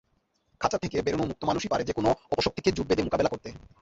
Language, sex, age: Bengali, male, 19-29